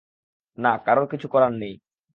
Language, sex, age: Bengali, male, 19-29